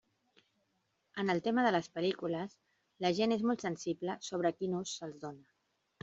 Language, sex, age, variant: Catalan, female, 40-49, Central